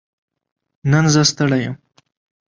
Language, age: Pashto, 19-29